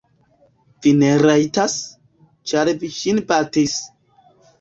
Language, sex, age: Esperanto, male, 19-29